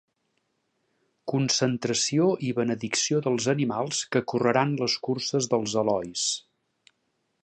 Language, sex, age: Catalan, male, 40-49